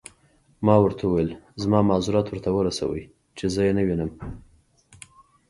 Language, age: Pashto, 30-39